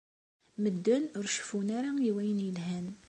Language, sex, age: Kabyle, female, 30-39